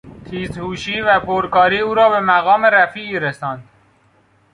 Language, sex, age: Persian, male, 19-29